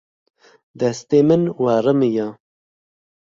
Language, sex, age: Kurdish, male, 30-39